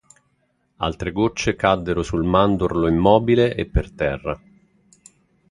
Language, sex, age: Italian, male, 40-49